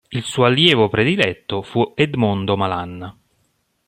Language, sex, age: Italian, male, 40-49